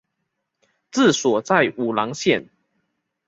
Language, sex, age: Chinese, male, 30-39